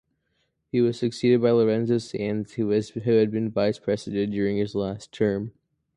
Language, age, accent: English, under 19, United States English